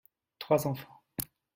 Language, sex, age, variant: French, male, 19-29, Français de métropole